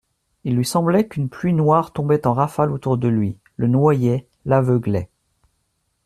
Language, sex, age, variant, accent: French, male, 40-49, Français d'Amérique du Nord, Français du Canada